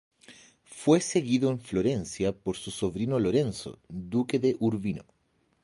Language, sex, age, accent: Spanish, male, 30-39, Chileno: Chile, Cuyo